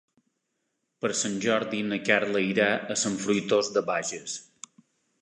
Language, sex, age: Catalan, male, 50-59